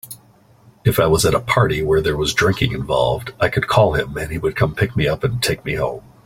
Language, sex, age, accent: English, male, 40-49, United States English